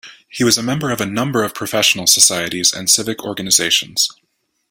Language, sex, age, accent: English, male, 19-29, United States English